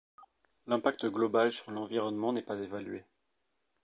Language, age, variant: French, 30-39, Français de métropole